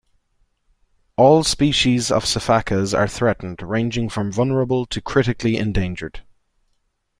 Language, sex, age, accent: English, male, 19-29, Irish English